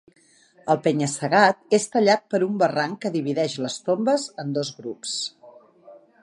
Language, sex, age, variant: Catalan, female, 50-59, Central